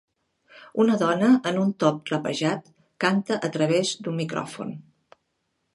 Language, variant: Catalan, Central